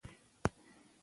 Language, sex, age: Pashto, female, 19-29